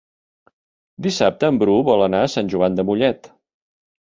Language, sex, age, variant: Catalan, male, 50-59, Central